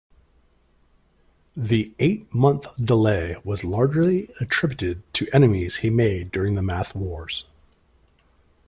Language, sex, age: English, male, 40-49